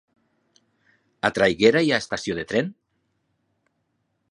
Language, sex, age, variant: Catalan, male, 50-59, Septentrional